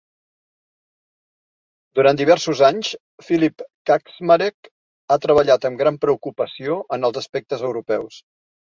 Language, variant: Catalan, Central